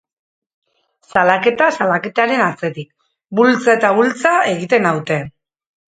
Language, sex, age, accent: Basque, female, 40-49, Mendebalekoa (Araba, Bizkaia, Gipuzkoako mendebaleko herri batzuk)